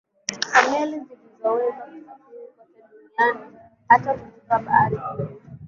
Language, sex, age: Swahili, female, 19-29